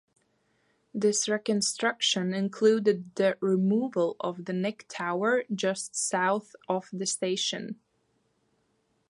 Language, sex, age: English, female, 19-29